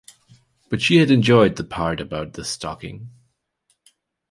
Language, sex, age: English, male, 30-39